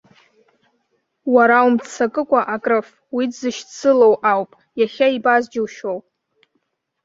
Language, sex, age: Abkhazian, female, under 19